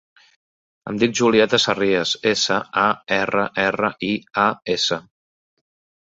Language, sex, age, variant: Catalan, male, 40-49, Central